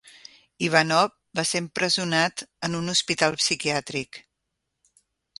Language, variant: Catalan, Central